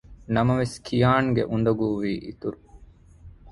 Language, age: Divehi, 30-39